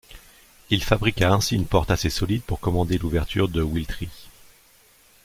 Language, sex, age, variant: French, male, 40-49, Français de métropole